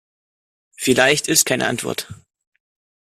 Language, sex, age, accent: German, male, under 19, Deutschland Deutsch